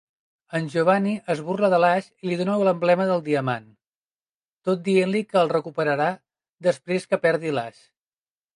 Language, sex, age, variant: Catalan, male, 30-39, Central